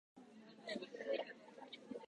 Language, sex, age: Japanese, female, 19-29